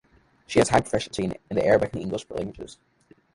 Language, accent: English, United States English